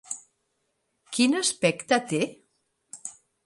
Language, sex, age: Catalan, female, 60-69